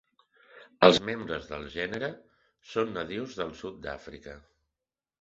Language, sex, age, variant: Catalan, male, 30-39, Central